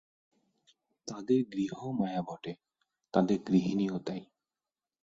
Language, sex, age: Bengali, male, 19-29